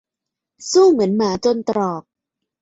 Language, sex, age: Thai, female, 30-39